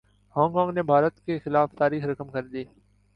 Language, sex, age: Urdu, male, 19-29